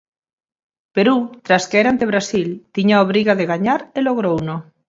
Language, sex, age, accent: Galician, female, 40-49, Central (gheada)